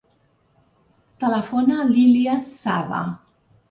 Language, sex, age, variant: Catalan, female, 60-69, Central